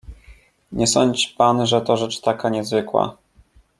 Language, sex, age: Polish, male, 19-29